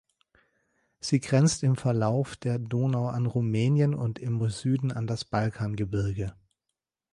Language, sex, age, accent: German, male, 30-39, Deutschland Deutsch